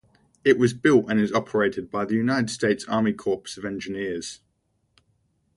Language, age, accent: English, 19-29, Australian English